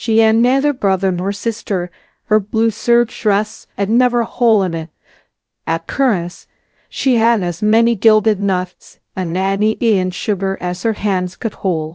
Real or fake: fake